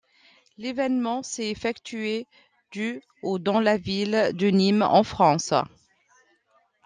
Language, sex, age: French, female, 40-49